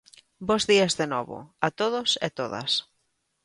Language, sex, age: Galician, female, 30-39